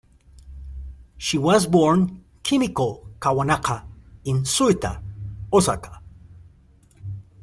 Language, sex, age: English, male, 60-69